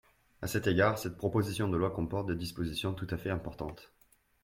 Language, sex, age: French, male, 30-39